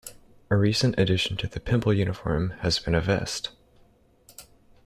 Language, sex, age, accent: English, male, 19-29, United States English